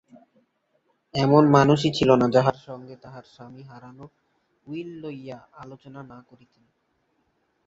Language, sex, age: Bengali, male, 19-29